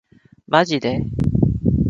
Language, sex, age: Japanese, female, 50-59